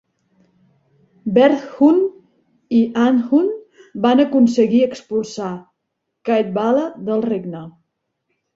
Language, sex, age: Catalan, female, 40-49